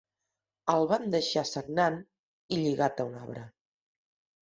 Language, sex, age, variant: Catalan, female, 50-59, Central